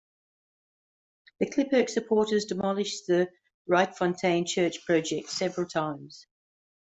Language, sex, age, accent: English, female, 50-59, Australian English